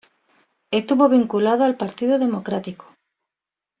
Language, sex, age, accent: Spanish, female, 40-49, España: Sur peninsular (Andalucia, Extremadura, Murcia)